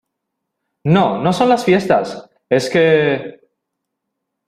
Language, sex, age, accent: Spanish, male, 30-39, Caribe: Cuba, Venezuela, Puerto Rico, República Dominicana, Panamá, Colombia caribeña, México caribeño, Costa del golfo de México